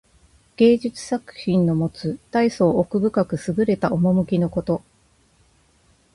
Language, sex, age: Japanese, female, 40-49